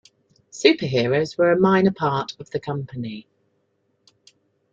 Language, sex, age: English, female, 50-59